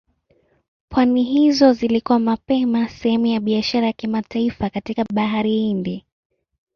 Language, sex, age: Swahili, female, 19-29